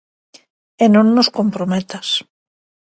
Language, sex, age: Galician, female, 50-59